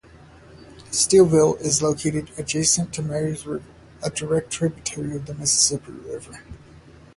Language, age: English, 40-49